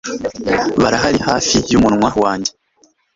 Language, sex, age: Kinyarwanda, male, 19-29